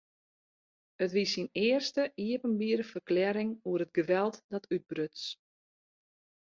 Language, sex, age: Western Frisian, female, 40-49